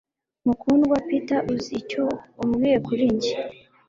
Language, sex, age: Kinyarwanda, female, 19-29